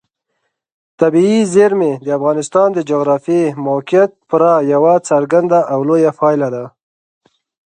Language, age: Pashto, 19-29